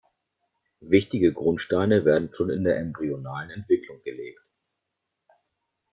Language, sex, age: German, male, 40-49